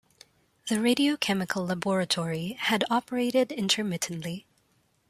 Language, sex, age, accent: English, female, 19-29, Filipino